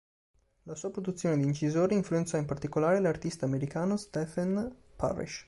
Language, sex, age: Italian, male, 19-29